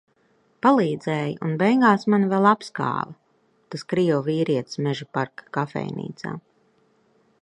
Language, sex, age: Latvian, female, 40-49